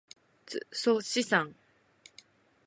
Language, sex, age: Japanese, female, 19-29